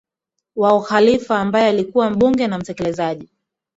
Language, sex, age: Swahili, female, 19-29